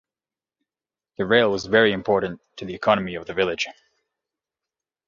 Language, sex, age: English, male, 30-39